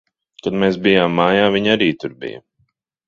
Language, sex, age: Latvian, male, 30-39